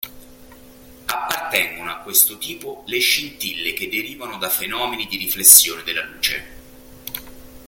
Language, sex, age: Italian, male, 40-49